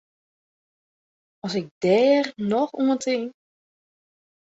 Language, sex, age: Western Frisian, female, under 19